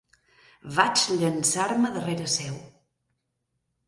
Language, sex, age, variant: Catalan, male, 30-39, Balear